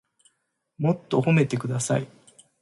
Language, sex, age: Japanese, male, 40-49